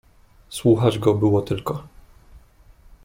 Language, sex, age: Polish, male, 19-29